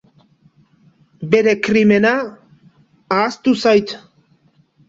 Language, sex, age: Basque, male, 40-49